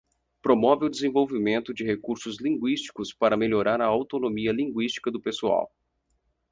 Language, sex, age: Portuguese, male, 19-29